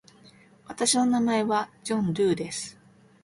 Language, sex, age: Japanese, female, 30-39